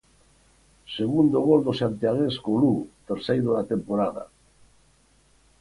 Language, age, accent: Galician, 70-79, Atlántico (seseo e gheada)